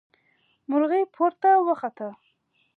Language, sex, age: Pashto, female, 19-29